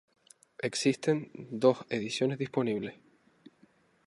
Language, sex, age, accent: Spanish, male, 19-29, España: Islas Canarias